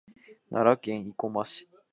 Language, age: Japanese, 30-39